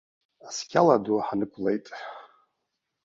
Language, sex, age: Abkhazian, male, 60-69